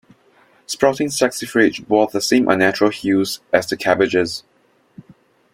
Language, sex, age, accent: English, male, 19-29, Singaporean English